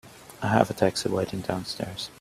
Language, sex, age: English, male, 40-49